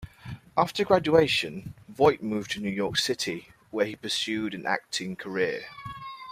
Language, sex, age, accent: English, male, 30-39, England English